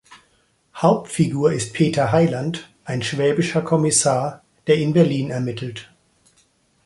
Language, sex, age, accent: German, male, 60-69, Deutschland Deutsch